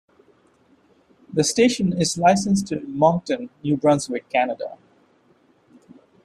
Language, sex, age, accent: English, male, 30-39, India and South Asia (India, Pakistan, Sri Lanka)